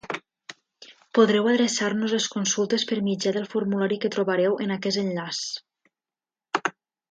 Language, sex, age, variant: Catalan, female, 19-29, Nord-Occidental